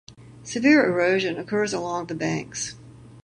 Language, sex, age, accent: English, female, 70-79, United States English